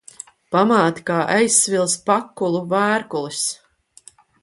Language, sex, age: Latvian, female, 30-39